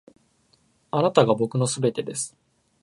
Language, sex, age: Japanese, male, 19-29